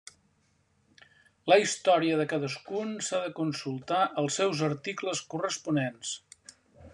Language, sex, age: Catalan, male, 70-79